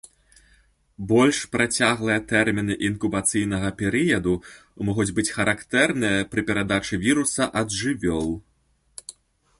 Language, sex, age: Belarusian, male, 19-29